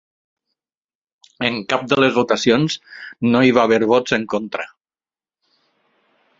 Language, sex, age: Catalan, male, 50-59